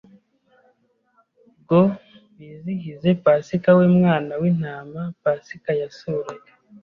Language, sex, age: Kinyarwanda, male, 30-39